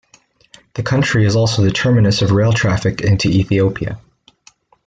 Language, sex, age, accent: English, male, 19-29, United States English